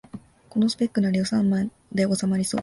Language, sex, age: Japanese, female, 19-29